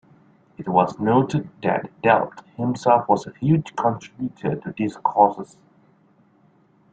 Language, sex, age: English, male, 30-39